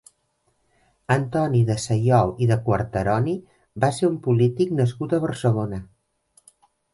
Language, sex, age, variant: Catalan, female, 50-59, Central